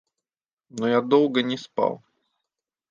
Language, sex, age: Russian, male, 30-39